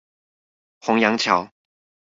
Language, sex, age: Chinese, male, 19-29